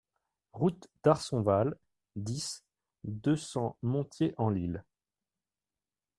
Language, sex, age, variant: French, male, 40-49, Français de métropole